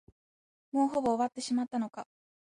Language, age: Japanese, 19-29